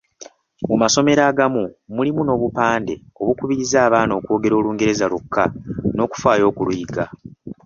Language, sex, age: Ganda, male, 19-29